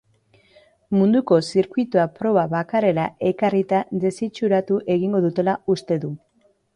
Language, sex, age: Basque, female, 30-39